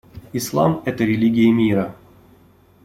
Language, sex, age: Russian, male, 30-39